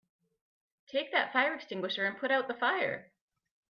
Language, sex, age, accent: English, female, 30-39, Canadian English